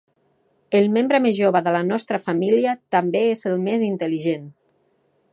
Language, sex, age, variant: Catalan, female, 50-59, Central